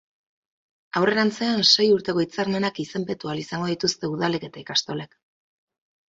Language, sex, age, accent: Basque, female, 40-49, Erdialdekoa edo Nafarra (Gipuzkoa, Nafarroa)